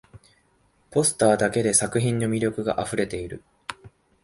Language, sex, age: Japanese, male, 19-29